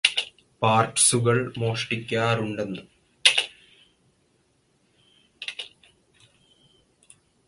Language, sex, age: Malayalam, male, under 19